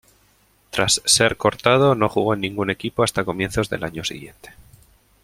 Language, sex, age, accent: Spanish, male, 30-39, España: Norte peninsular (Asturias, Castilla y León, Cantabria, País Vasco, Navarra, Aragón, La Rioja, Guadalajara, Cuenca)